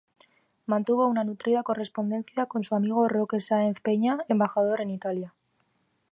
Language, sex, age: Spanish, female, under 19